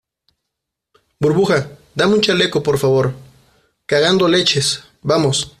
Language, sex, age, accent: Spanish, male, 30-39, México